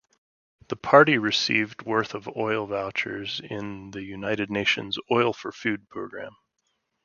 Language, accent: English, United States English